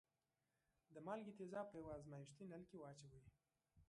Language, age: Pashto, 19-29